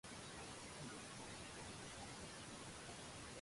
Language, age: Cantonese, 19-29